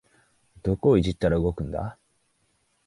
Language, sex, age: Japanese, male, 19-29